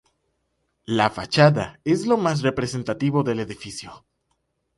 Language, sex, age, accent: Spanish, male, 19-29, Caribe: Cuba, Venezuela, Puerto Rico, República Dominicana, Panamá, Colombia caribeña, México caribeño, Costa del golfo de México